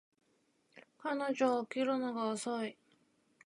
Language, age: Japanese, 19-29